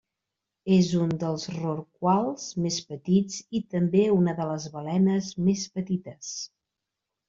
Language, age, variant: Catalan, 40-49, Central